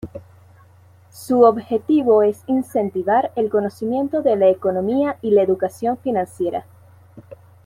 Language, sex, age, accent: Spanish, female, 19-29, Caribe: Cuba, Venezuela, Puerto Rico, República Dominicana, Panamá, Colombia caribeña, México caribeño, Costa del golfo de México